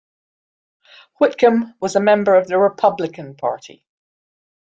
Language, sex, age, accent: English, female, 50-59, Scottish English